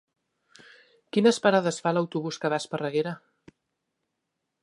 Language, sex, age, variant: Catalan, female, 40-49, Central